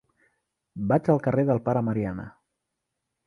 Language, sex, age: Catalan, male, 19-29